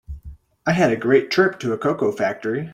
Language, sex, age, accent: English, male, 30-39, United States English